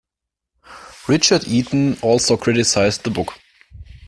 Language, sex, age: English, male, 19-29